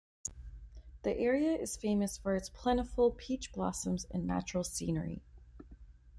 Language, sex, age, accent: English, female, 19-29, United States English